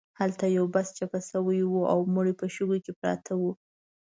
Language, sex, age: Pashto, female, 19-29